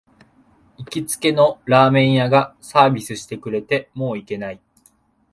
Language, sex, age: Japanese, male, 19-29